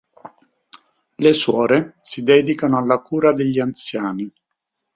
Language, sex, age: Italian, male, 60-69